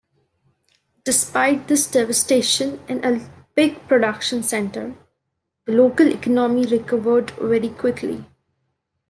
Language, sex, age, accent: English, female, 19-29, India and South Asia (India, Pakistan, Sri Lanka)